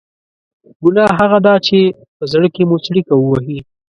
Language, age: Pashto, 19-29